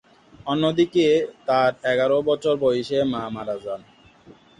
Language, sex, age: Bengali, male, 19-29